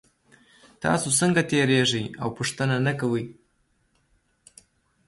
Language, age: Pashto, 19-29